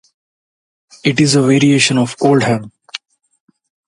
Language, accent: English, India and South Asia (India, Pakistan, Sri Lanka)